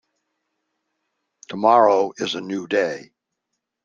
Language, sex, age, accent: English, male, 70-79, United States English